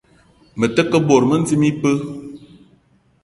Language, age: Eton (Cameroon), 30-39